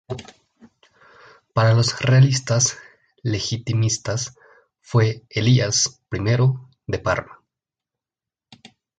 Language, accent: Spanish, Andino-Pacífico: Colombia, Perú, Ecuador, oeste de Bolivia y Venezuela andina